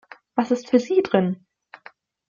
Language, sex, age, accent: German, female, under 19, Deutschland Deutsch